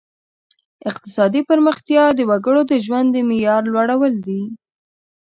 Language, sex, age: Pashto, female, under 19